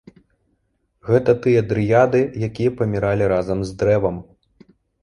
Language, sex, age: Belarusian, male, 30-39